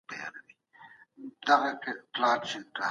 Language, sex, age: Pashto, female, 19-29